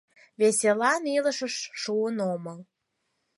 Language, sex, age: Mari, female, 19-29